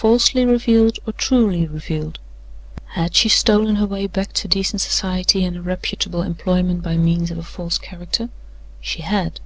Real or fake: real